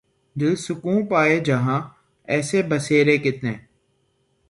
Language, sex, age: Urdu, male, 19-29